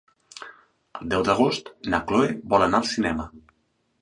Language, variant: Catalan, Central